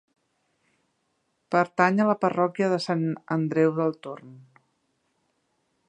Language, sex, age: Catalan, female, 50-59